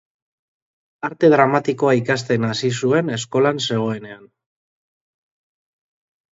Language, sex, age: Basque, male, 40-49